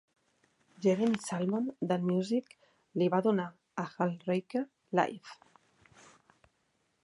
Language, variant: Catalan, Central